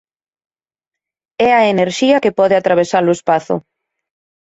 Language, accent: Galician, Normativo (estándar)